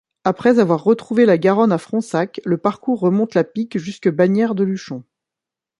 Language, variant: French, Français de métropole